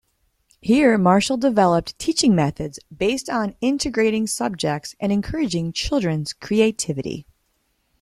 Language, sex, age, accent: English, female, 40-49, United States English